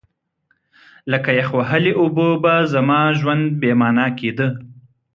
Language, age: Pashto, 30-39